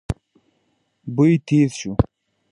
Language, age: Pashto, 19-29